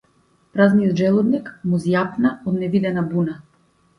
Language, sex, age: Macedonian, female, 40-49